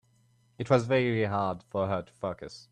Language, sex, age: English, male, 19-29